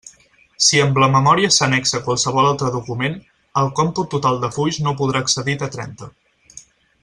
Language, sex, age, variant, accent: Catalan, male, 19-29, Central, central; Barceloní